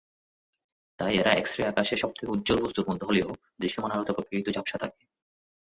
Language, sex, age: Bengali, male, 19-29